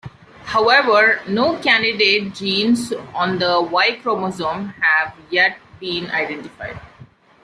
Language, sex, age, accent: English, male, 30-39, India and South Asia (India, Pakistan, Sri Lanka)